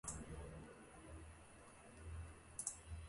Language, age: Chinese, 19-29